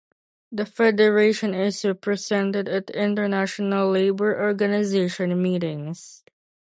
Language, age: English, under 19